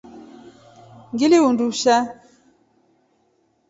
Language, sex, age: Rombo, female, 30-39